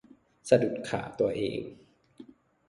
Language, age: Thai, 19-29